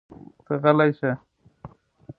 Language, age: Pashto, 30-39